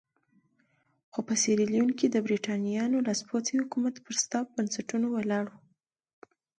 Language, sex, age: Pashto, female, 19-29